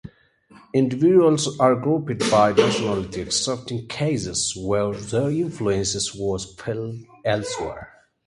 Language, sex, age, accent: English, male, 30-39, United States English